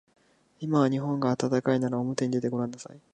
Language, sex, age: Japanese, male, 19-29